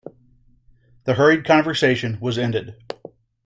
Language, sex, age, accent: English, male, 40-49, United States English